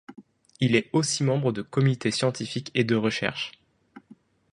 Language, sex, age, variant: French, male, 19-29, Français de métropole